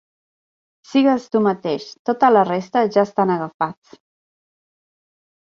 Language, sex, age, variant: Catalan, female, 40-49, Central